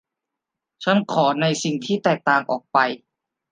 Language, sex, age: Thai, male, under 19